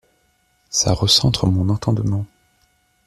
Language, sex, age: French, male, 19-29